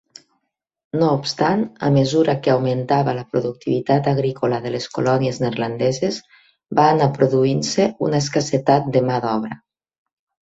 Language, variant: Catalan, Nord-Occidental